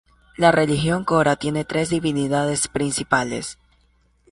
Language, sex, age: Spanish, male, under 19